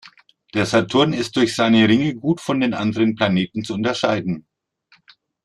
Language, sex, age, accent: German, male, 50-59, Deutschland Deutsch